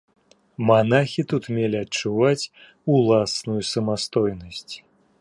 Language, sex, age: Belarusian, male, 40-49